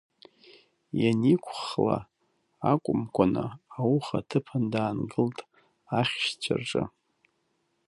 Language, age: Abkhazian, 30-39